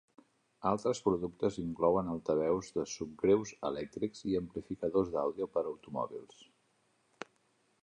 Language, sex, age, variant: Catalan, male, 40-49, Nord-Occidental